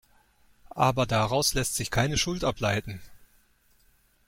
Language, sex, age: German, male, 50-59